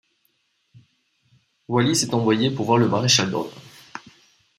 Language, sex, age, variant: French, male, 30-39, Français de métropole